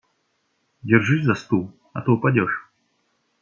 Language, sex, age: Russian, male, 30-39